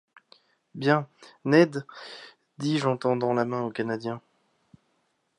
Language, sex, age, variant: French, male, 19-29, Français de métropole